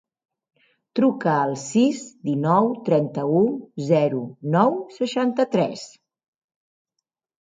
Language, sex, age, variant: Catalan, female, 40-49, Central